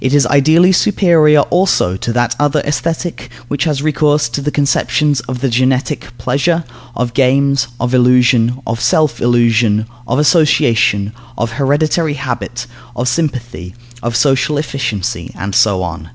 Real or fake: real